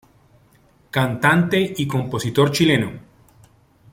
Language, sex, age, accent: Spanish, male, 40-49, Caribe: Cuba, Venezuela, Puerto Rico, República Dominicana, Panamá, Colombia caribeña, México caribeño, Costa del golfo de México